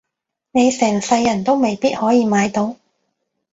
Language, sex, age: Cantonese, female, 19-29